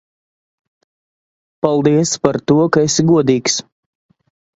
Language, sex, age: Latvian, male, 19-29